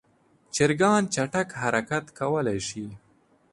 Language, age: Pashto, under 19